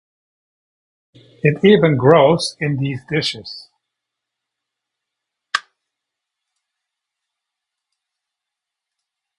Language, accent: English, United States English